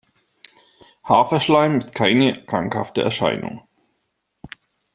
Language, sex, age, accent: German, male, 40-49, Deutschland Deutsch